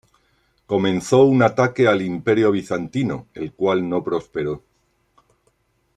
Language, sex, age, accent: Spanish, male, 60-69, España: Centro-Sur peninsular (Madrid, Toledo, Castilla-La Mancha)